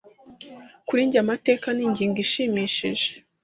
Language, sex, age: Kinyarwanda, female, 30-39